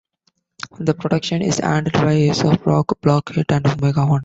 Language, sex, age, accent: English, male, 19-29, India and South Asia (India, Pakistan, Sri Lanka)